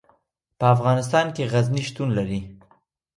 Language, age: Pashto, 19-29